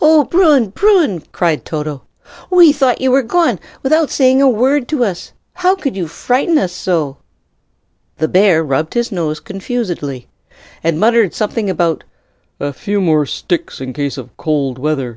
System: none